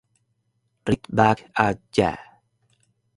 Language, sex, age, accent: Spanish, male, 30-39, España: Centro-Sur peninsular (Madrid, Toledo, Castilla-La Mancha)